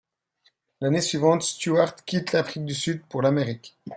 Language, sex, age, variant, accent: French, male, 30-39, Français d'Europe, Français de Suisse